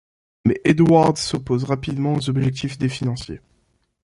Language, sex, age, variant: French, male, under 19, Français de métropole